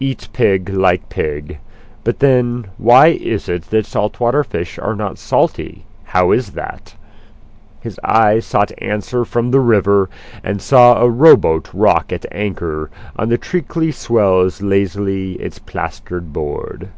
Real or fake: real